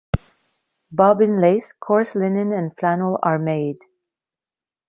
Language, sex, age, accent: English, female, 40-49, Canadian English